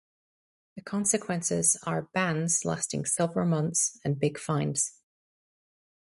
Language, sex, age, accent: English, female, 30-39, England English